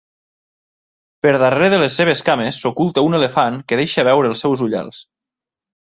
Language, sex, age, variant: Catalan, male, 30-39, Nord-Occidental